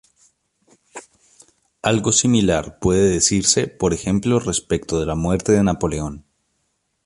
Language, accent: Spanish, Andino-Pacífico: Colombia, Perú, Ecuador, oeste de Bolivia y Venezuela andina